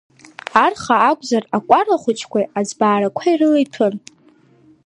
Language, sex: Abkhazian, female